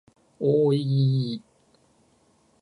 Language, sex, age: Japanese, male, 19-29